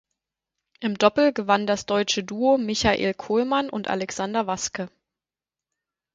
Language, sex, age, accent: German, female, 30-39, Deutschland Deutsch